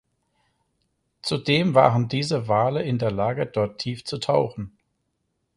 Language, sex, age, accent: German, male, 40-49, Deutschland Deutsch